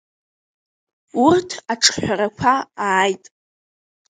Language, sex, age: Abkhazian, female, under 19